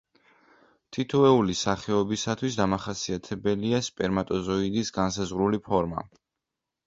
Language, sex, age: Georgian, male, under 19